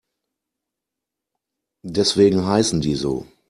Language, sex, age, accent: German, male, 40-49, Deutschland Deutsch